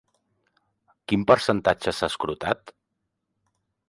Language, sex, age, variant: Catalan, male, 40-49, Central